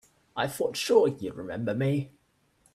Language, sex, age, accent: English, male, 19-29, Australian English